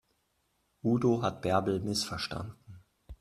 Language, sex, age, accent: German, male, 40-49, Deutschland Deutsch